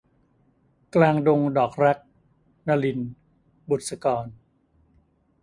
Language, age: Thai, 50-59